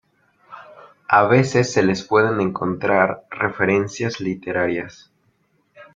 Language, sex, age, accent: Spanish, male, 19-29, México